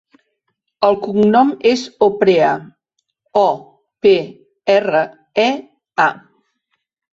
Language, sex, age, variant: Catalan, female, 50-59, Central